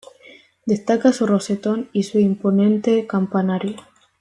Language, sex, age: Spanish, female, 19-29